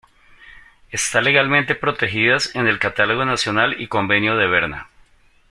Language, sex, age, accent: Spanish, male, 40-49, Andino-Pacífico: Colombia, Perú, Ecuador, oeste de Bolivia y Venezuela andina